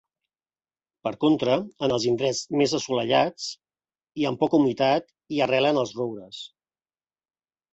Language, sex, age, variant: Catalan, male, 40-49, Central